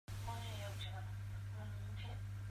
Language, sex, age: Hakha Chin, male, 19-29